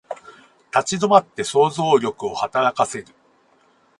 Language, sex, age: Japanese, male, 40-49